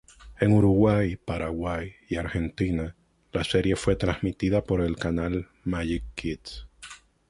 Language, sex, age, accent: Spanish, male, 19-29, Caribe: Cuba, Venezuela, Puerto Rico, República Dominicana, Panamá, Colombia caribeña, México caribeño, Costa del golfo de México